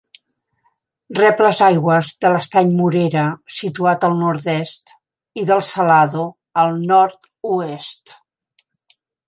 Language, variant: Catalan, Central